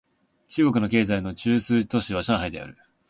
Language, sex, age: Japanese, male, 19-29